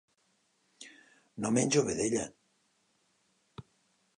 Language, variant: Catalan, Nord-Occidental